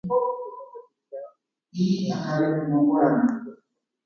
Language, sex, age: Guarani, male, 19-29